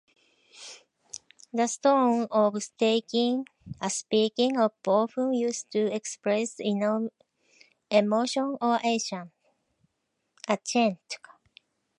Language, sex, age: English, female, 50-59